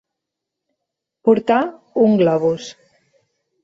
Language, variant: Catalan, Central